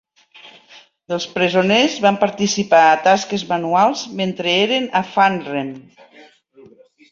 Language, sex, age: Catalan, female, 50-59